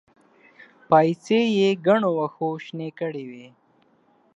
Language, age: Pashto, 19-29